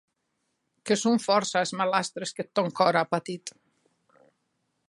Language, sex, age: Occitan, female, 50-59